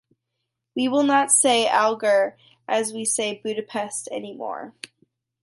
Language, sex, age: English, female, under 19